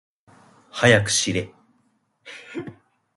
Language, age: Japanese, 19-29